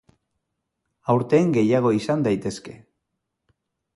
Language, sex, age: Basque, male, 40-49